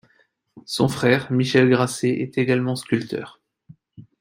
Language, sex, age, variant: French, male, 30-39, Français de métropole